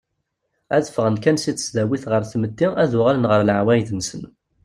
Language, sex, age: Kabyle, male, 19-29